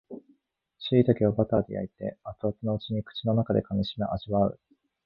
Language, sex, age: Japanese, male, 19-29